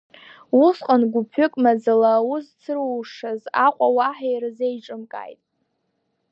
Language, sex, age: Abkhazian, female, under 19